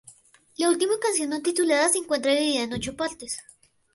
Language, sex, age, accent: Spanish, male, under 19, Andino-Pacífico: Colombia, Perú, Ecuador, oeste de Bolivia y Venezuela andina